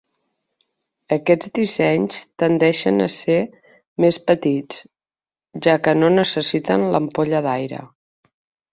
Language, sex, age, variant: Catalan, female, 40-49, Central